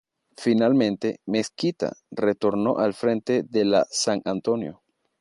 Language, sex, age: Spanish, male, 19-29